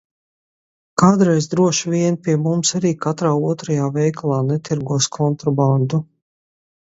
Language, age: Latvian, 40-49